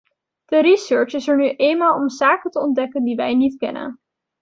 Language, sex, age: Dutch, female, 19-29